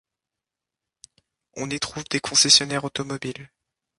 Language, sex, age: French, male, 19-29